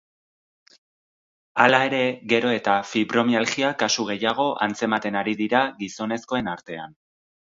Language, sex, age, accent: Basque, male, 30-39, Erdialdekoa edo Nafarra (Gipuzkoa, Nafarroa)